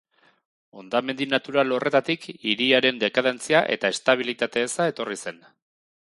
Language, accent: Basque, Erdialdekoa edo Nafarra (Gipuzkoa, Nafarroa)